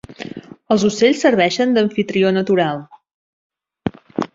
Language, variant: Catalan, Central